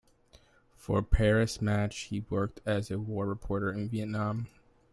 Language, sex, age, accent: English, male, 19-29, United States English